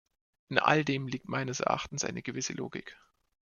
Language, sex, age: German, male, 19-29